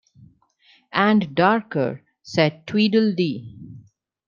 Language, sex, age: English, female, under 19